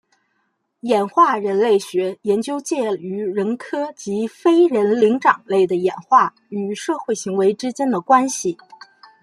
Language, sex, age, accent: Chinese, female, 19-29, 出生地：河北省